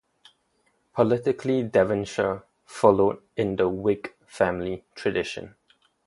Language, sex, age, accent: English, male, 19-29, Singaporean English